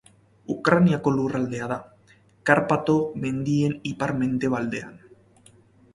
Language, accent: Basque, Erdialdekoa edo Nafarra (Gipuzkoa, Nafarroa)